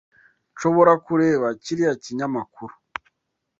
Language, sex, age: Kinyarwanda, male, 19-29